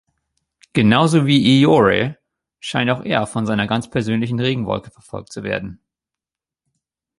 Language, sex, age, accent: German, male, 30-39, Deutschland Deutsch